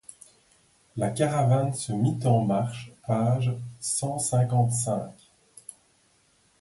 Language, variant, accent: French, Français d'Europe, Français de Belgique